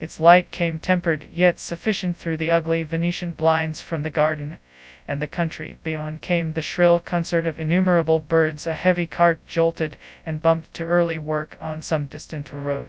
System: TTS, FastPitch